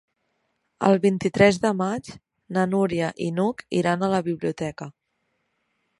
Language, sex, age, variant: Catalan, female, 19-29, Central